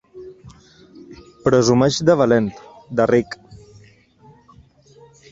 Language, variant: Catalan, Balear